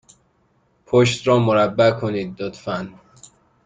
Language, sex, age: Persian, male, 19-29